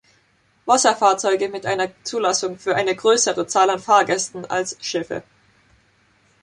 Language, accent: German, Deutschland Deutsch